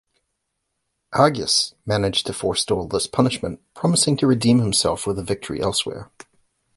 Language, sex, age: English, male, 50-59